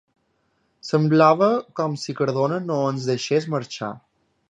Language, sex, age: Catalan, male, 19-29